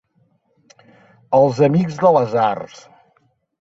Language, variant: Catalan, Central